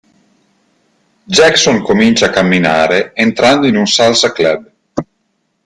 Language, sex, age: Italian, male, 40-49